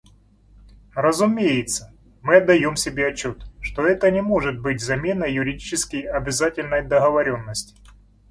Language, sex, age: Russian, male, 40-49